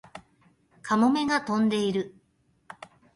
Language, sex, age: Japanese, female, 50-59